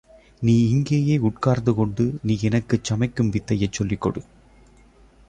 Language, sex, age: Tamil, male, 30-39